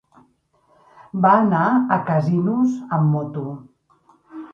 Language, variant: Catalan, Central